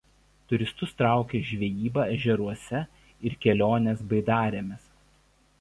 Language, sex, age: Lithuanian, male, 30-39